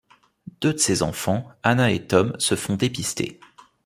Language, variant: French, Français de métropole